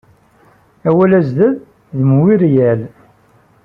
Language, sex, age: Kabyle, male, 40-49